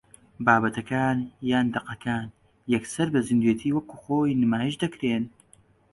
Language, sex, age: Central Kurdish, male, 19-29